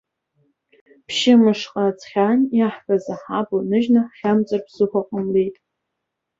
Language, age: Abkhazian, under 19